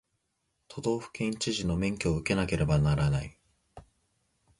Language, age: Japanese, 19-29